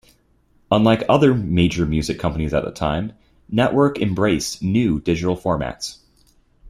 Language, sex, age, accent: English, male, 19-29, United States English